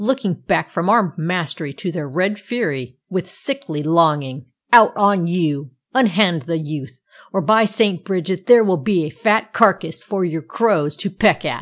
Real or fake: real